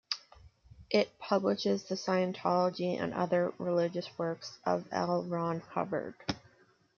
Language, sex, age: English, female, 19-29